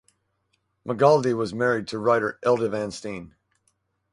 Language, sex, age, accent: English, male, 30-39, United States English